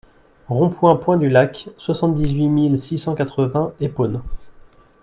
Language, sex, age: French, male, 30-39